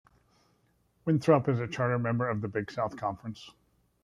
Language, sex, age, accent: English, male, 40-49, United States English